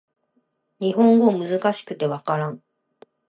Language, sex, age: Japanese, female, 30-39